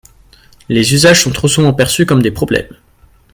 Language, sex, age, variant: French, male, 19-29, Français de métropole